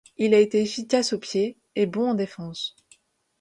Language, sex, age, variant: French, female, 19-29, Français de métropole